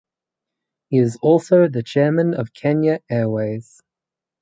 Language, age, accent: English, under 19, Australian English